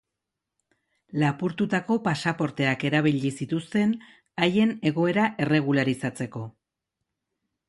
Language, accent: Basque, Erdialdekoa edo Nafarra (Gipuzkoa, Nafarroa)